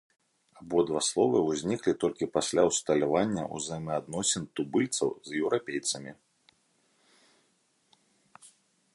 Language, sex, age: Belarusian, male, 30-39